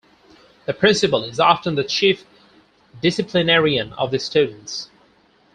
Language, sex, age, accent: English, male, 19-29, England English